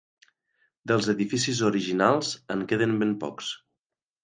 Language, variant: Catalan, Nord-Occidental